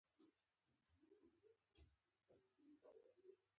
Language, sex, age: Pashto, female, 30-39